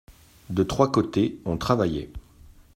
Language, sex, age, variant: French, male, 50-59, Français de métropole